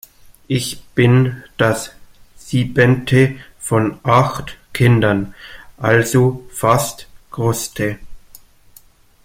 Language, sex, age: German, male, 19-29